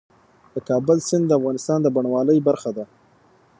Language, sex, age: Pashto, male, 19-29